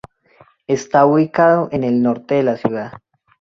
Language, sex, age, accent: Spanish, male, 19-29, Andino-Pacífico: Colombia, Perú, Ecuador, oeste de Bolivia y Venezuela andina